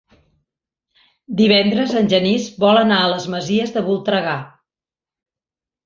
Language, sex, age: Catalan, female, 50-59